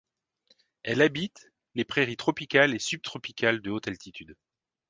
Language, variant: French, Français de métropole